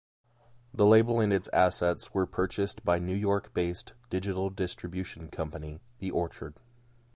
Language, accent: English, United States English